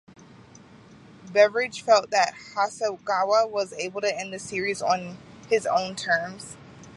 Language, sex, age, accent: English, female, 19-29, United States English